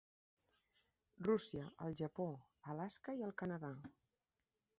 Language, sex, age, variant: Catalan, female, 40-49, Central